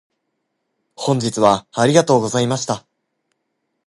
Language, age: Japanese, 19-29